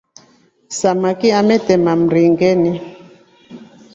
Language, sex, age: Rombo, female, 40-49